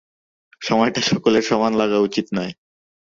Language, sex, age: Bengali, male, 19-29